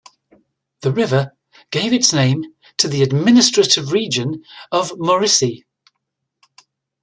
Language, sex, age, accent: English, male, 50-59, England English